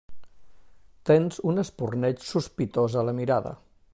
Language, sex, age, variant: Catalan, male, 60-69, Nord-Occidental